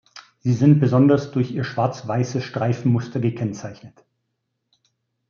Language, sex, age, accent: German, male, 50-59, Deutschland Deutsch